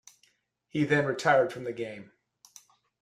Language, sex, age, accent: English, male, 40-49, United States English